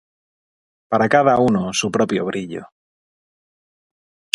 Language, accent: Spanish, España: Norte peninsular (Asturias, Castilla y León, Cantabria, País Vasco, Navarra, Aragón, La Rioja, Guadalajara, Cuenca)